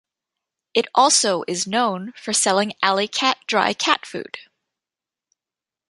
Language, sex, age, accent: English, female, 19-29, United States English